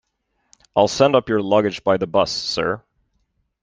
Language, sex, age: English, male, 30-39